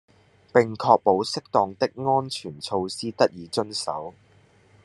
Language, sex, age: Cantonese, male, under 19